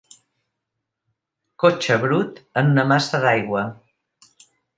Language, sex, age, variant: Catalan, female, 60-69, Central